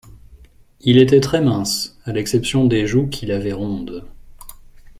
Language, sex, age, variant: French, male, 30-39, Français de métropole